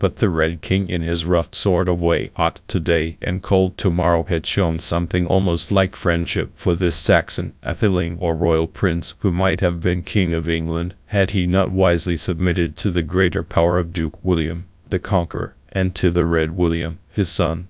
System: TTS, GradTTS